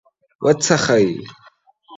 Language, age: Pashto, under 19